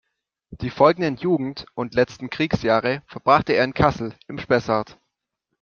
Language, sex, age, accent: German, male, 19-29, Deutschland Deutsch